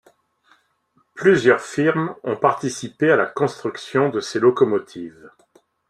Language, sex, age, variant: French, male, 50-59, Français de métropole